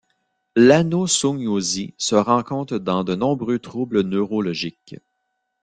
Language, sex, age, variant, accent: French, male, 40-49, Français d'Amérique du Nord, Français du Canada